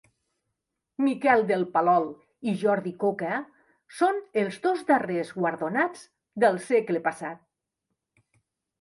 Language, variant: Catalan, Central